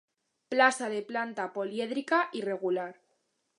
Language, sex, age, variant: Catalan, female, under 19, Alacantí